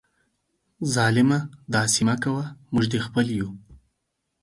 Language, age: Pashto, 19-29